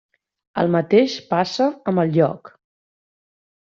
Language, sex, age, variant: Catalan, female, 40-49, Central